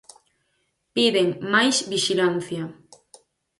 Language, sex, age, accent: Galician, female, 19-29, Normativo (estándar)